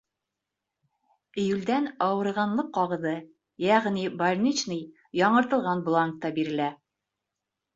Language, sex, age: Bashkir, female, 40-49